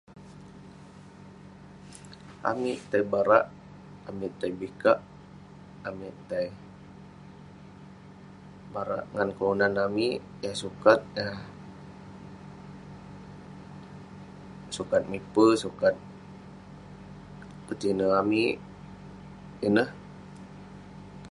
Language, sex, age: Western Penan, male, 19-29